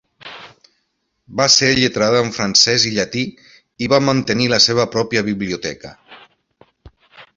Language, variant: Catalan, Septentrional